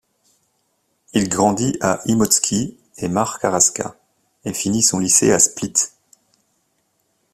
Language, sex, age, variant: French, male, 30-39, Français de métropole